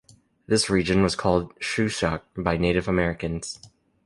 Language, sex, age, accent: English, male, 19-29, United States English